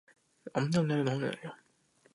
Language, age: Japanese, under 19